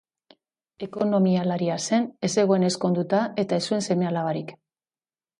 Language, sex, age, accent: Basque, female, 50-59, Mendebalekoa (Araba, Bizkaia, Gipuzkoako mendebaleko herri batzuk)